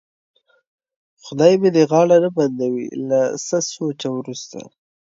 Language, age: Pashto, 19-29